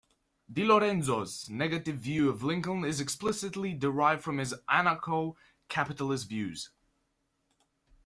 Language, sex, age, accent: English, male, under 19, England English